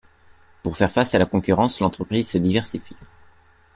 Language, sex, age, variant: French, male, 19-29, Français de métropole